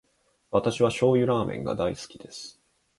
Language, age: Japanese, 30-39